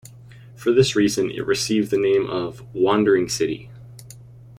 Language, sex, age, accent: English, male, under 19, United States English